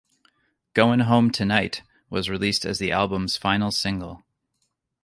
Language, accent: English, United States English